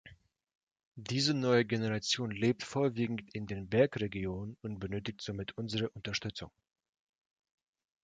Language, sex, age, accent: German, male, 30-39, Russisch Deutsch